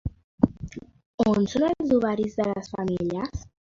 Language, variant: Catalan, Central